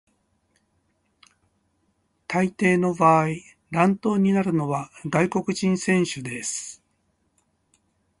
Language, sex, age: Japanese, male, 60-69